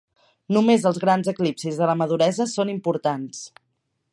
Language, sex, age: Catalan, female, 19-29